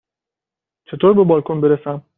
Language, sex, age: Persian, male, under 19